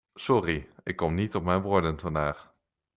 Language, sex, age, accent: Dutch, male, under 19, Nederlands Nederlands